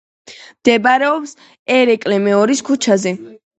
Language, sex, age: Georgian, female, 19-29